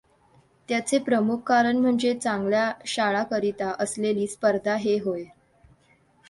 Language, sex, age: Marathi, female, under 19